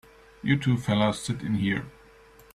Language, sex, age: English, male, 40-49